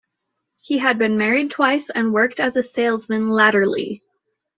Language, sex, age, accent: English, female, 19-29, United States English